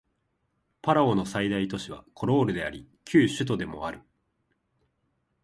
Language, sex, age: Japanese, male, 19-29